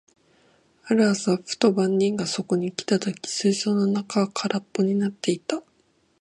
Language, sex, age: Japanese, female, 19-29